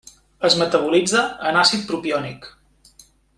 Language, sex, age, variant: Catalan, male, 30-39, Central